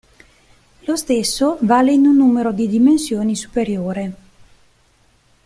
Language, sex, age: Italian, female, 40-49